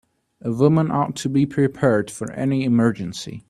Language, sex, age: English, male, under 19